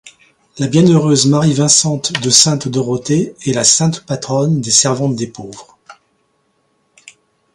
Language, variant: French, Français de métropole